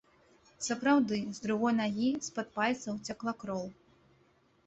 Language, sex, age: Belarusian, female, 19-29